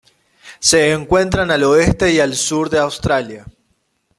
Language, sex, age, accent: Spanish, female, 19-29, Rioplatense: Argentina, Uruguay, este de Bolivia, Paraguay